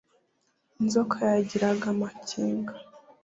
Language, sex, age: Kinyarwanda, female, 19-29